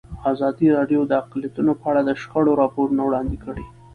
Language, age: Pashto, 19-29